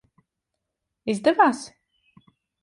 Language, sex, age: Latvian, female, 30-39